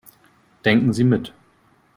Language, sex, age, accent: German, male, 30-39, Deutschland Deutsch